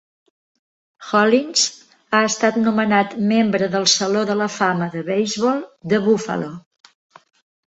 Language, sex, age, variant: Catalan, female, 60-69, Central